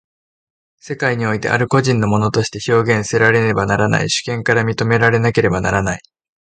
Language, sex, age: Japanese, male, 19-29